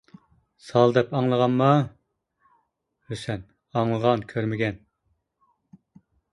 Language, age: Uyghur, 40-49